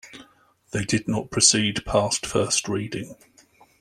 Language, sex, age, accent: English, male, 50-59, England English